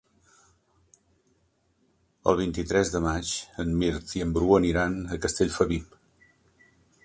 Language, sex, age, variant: Catalan, male, 60-69, Central